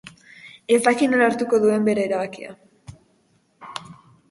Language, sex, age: Basque, female, under 19